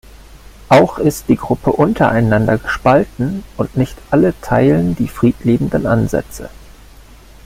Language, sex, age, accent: German, male, 40-49, Deutschland Deutsch